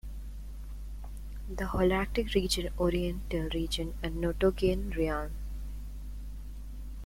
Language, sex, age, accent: English, female, 19-29, United States English